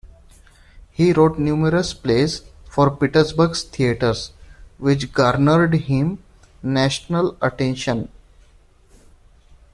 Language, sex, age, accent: English, male, 19-29, India and South Asia (India, Pakistan, Sri Lanka)